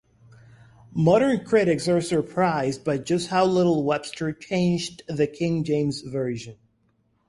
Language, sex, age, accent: English, male, 30-39, United States English